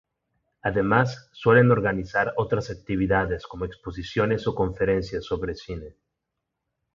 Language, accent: Spanish, México